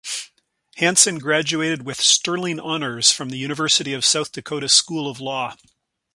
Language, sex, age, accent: English, male, 50-59, Canadian English